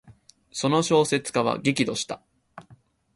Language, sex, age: Japanese, male, 19-29